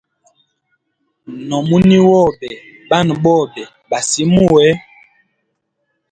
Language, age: Hemba, 30-39